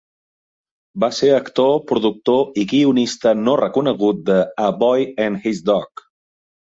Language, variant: Catalan, Central